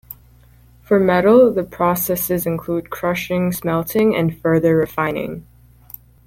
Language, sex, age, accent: English, female, under 19, Canadian English